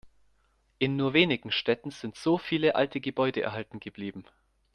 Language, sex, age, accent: German, male, under 19, Deutschland Deutsch